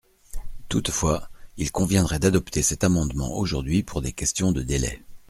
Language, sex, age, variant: French, male, 40-49, Français de métropole